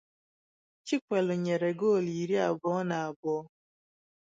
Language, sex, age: Igbo, female, 19-29